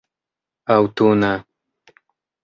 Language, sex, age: Esperanto, male, 30-39